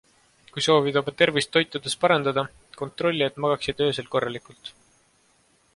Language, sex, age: Estonian, male, 19-29